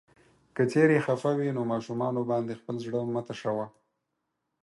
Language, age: Pashto, 19-29